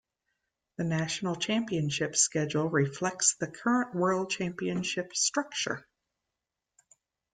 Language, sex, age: English, female, 50-59